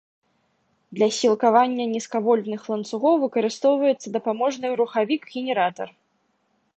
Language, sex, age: Belarusian, female, 30-39